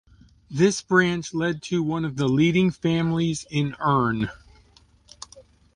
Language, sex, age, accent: English, male, 40-49, United States English